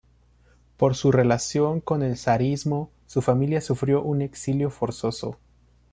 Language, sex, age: Spanish, male, 19-29